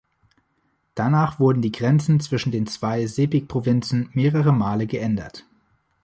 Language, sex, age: German, male, 19-29